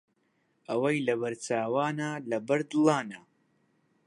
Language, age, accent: Central Kurdish, under 19, سۆرانی